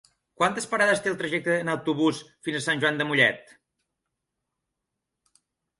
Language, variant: Catalan, Nord-Occidental